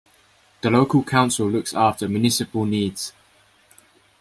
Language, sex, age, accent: English, male, 19-29, England English